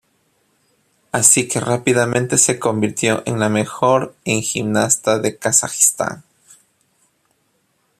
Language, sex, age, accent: Spanish, male, 40-49, Andino-Pacífico: Colombia, Perú, Ecuador, oeste de Bolivia y Venezuela andina